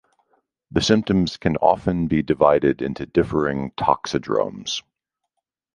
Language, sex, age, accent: English, male, 50-59, United States English